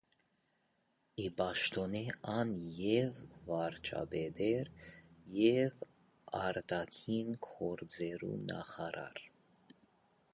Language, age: Armenian, 30-39